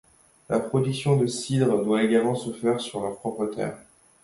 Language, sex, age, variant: French, male, 19-29, Français de métropole